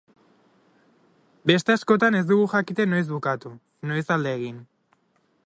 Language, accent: Basque, Erdialdekoa edo Nafarra (Gipuzkoa, Nafarroa)